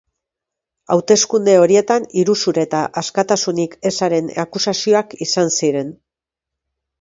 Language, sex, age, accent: Basque, female, 40-49, Mendebalekoa (Araba, Bizkaia, Gipuzkoako mendebaleko herri batzuk)